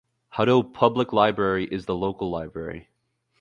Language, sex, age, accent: English, male, 19-29, United States English